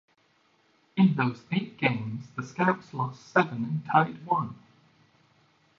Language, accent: English, British English